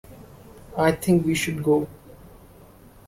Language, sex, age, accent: English, male, 19-29, India and South Asia (India, Pakistan, Sri Lanka)